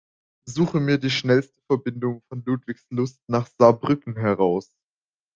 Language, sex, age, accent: German, male, under 19, Deutschland Deutsch